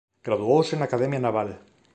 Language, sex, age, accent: Galician, male, 30-39, Normativo (estándar)